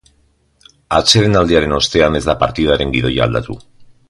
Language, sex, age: Basque, male, 50-59